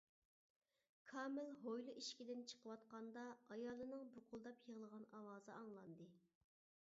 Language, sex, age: Uyghur, male, 19-29